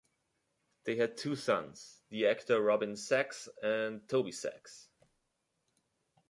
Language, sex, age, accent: English, male, 19-29, United States English